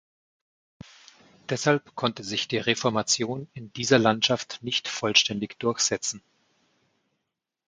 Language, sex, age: German, male, 40-49